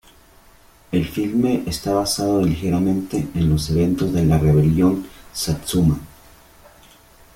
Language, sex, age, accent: Spanish, male, 30-39, México